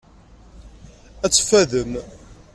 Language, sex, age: Kabyle, male, 40-49